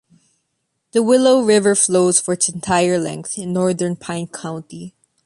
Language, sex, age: English, female, 19-29